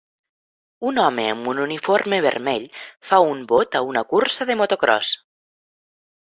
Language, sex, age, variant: Catalan, female, 19-29, Central